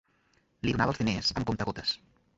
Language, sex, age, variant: Catalan, male, 19-29, Central